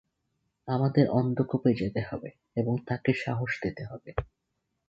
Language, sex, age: Bengali, male, 19-29